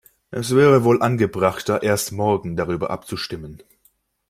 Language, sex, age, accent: German, male, 19-29, Deutschland Deutsch